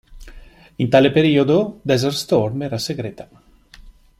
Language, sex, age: Italian, male, 50-59